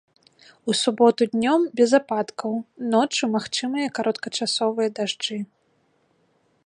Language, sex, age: Belarusian, female, 19-29